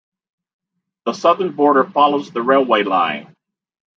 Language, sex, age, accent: English, male, 50-59, United States English